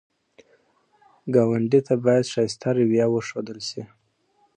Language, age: Pashto, 19-29